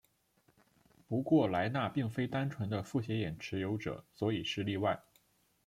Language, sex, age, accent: Chinese, male, 19-29, 出生地：山东省